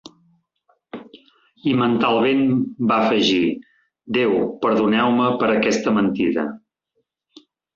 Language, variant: Catalan, Central